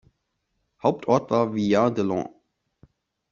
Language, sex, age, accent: German, male, 19-29, Deutschland Deutsch